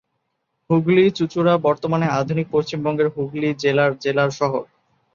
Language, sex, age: Bengali, male, 19-29